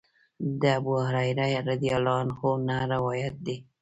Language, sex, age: Pashto, female, 50-59